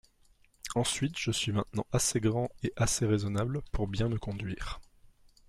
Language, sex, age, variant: French, male, 19-29, Français de métropole